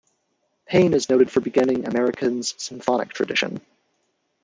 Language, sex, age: English, male, 19-29